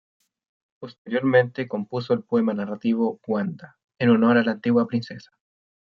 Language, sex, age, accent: Spanish, male, 19-29, Chileno: Chile, Cuyo